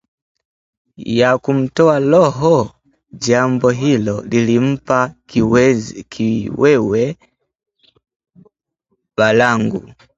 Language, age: Swahili, 19-29